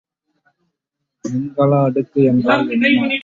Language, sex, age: Tamil, male, 19-29